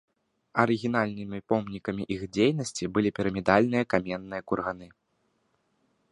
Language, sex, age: Belarusian, male, 19-29